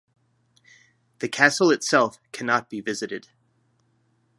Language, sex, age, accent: English, male, 50-59, United States English